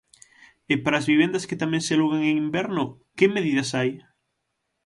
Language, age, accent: Galician, 19-29, Normativo (estándar)